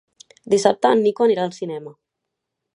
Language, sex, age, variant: Catalan, female, 19-29, Central